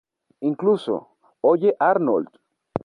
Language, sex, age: Spanish, male, 19-29